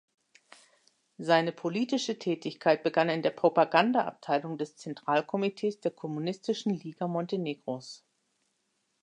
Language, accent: German, Deutschland Deutsch